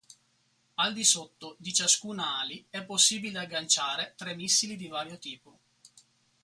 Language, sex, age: Italian, male, 40-49